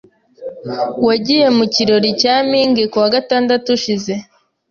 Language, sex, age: Kinyarwanda, female, 19-29